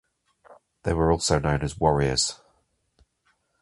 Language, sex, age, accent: English, male, 40-49, England English